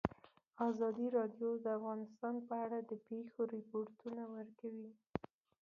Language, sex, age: Pashto, female, under 19